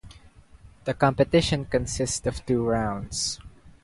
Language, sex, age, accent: English, male, 19-29, Filipino